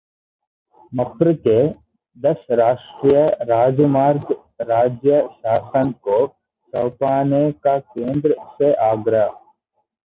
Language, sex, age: Hindi, male, 19-29